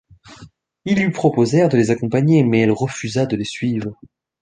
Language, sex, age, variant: French, female, 19-29, Français de métropole